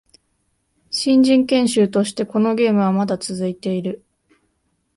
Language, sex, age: Japanese, female, 19-29